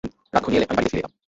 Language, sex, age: Bengali, male, 19-29